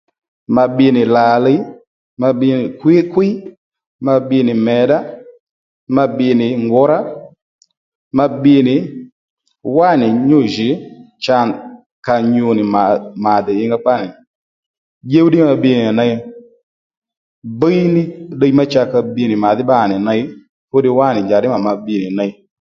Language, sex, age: Lendu, male, 30-39